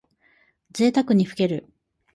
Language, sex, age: Japanese, female, 30-39